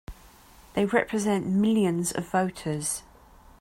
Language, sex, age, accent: English, female, 40-49, England English